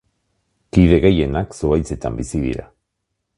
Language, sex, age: Basque, male, 50-59